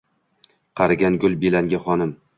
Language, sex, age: Uzbek, male, under 19